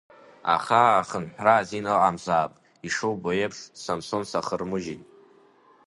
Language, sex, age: Abkhazian, male, under 19